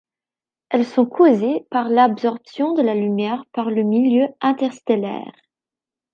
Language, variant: French, Français de métropole